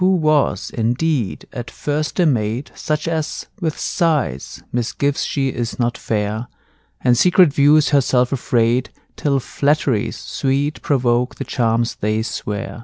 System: none